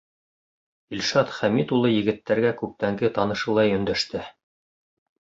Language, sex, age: Bashkir, female, 30-39